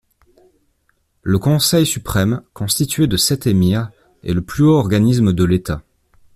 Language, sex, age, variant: French, male, 19-29, Français de métropole